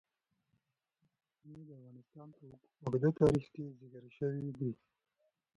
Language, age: Pashto, 19-29